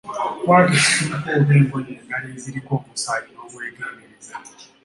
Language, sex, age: Ganda, male, 19-29